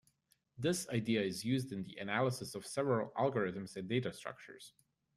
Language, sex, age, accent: English, male, 19-29, United States English